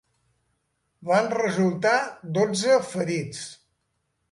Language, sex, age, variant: Catalan, male, 70-79, Central